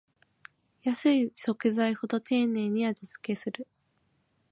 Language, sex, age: Japanese, female, 19-29